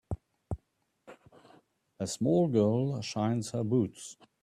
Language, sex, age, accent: English, male, 60-69, Southern African (South Africa, Zimbabwe, Namibia)